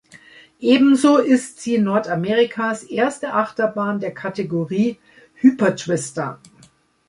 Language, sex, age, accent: German, female, 50-59, Deutschland Deutsch